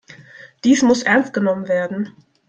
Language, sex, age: German, female, 19-29